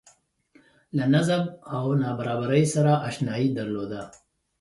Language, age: Pashto, 30-39